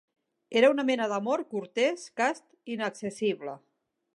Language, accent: Catalan, central; nord-occidental